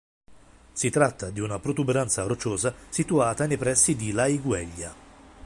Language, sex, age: Italian, male, 50-59